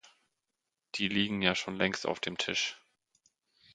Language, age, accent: German, 30-39, Deutschland Deutsch